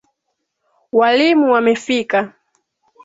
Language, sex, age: Swahili, female, 19-29